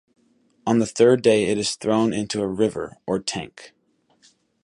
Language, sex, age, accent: English, male, under 19, United States English